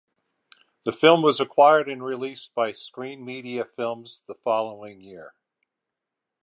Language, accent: English, United States English